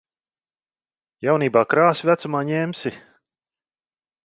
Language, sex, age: Latvian, male, 30-39